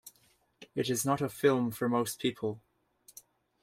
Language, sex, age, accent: English, male, 19-29, Canadian English